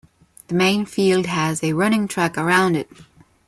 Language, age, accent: English, 19-29, Filipino